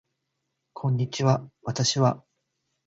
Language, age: Japanese, 50-59